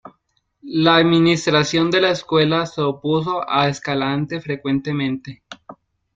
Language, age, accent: Spanish, 19-29, América central